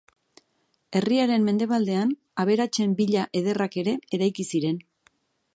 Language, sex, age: Basque, female, 40-49